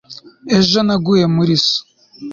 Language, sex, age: Kinyarwanda, male, 19-29